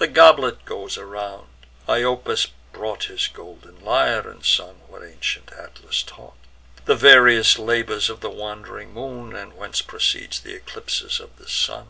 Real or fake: real